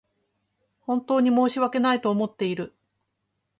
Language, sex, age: Japanese, female, 50-59